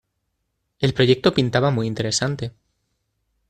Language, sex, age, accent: Spanish, male, 19-29, España: Centro-Sur peninsular (Madrid, Toledo, Castilla-La Mancha)